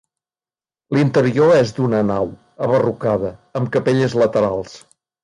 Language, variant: Catalan, Nord-Occidental